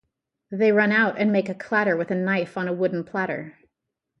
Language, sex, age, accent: English, female, 40-49, United States English